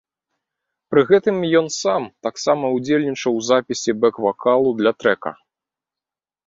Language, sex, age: Belarusian, male, 30-39